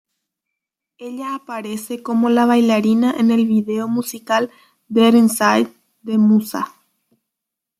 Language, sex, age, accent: Spanish, female, under 19, Rioplatense: Argentina, Uruguay, este de Bolivia, Paraguay